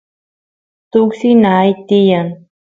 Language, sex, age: Santiago del Estero Quichua, female, 19-29